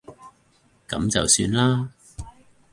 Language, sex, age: Cantonese, male, 40-49